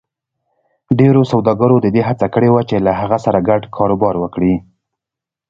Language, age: Pashto, 19-29